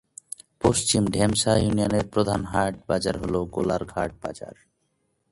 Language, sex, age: Bengali, male, 19-29